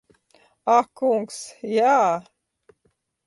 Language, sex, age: Latvian, female, 40-49